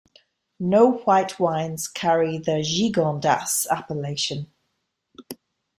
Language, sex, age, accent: English, female, 50-59, Irish English